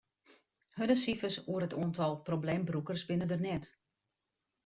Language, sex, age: Western Frisian, female, 50-59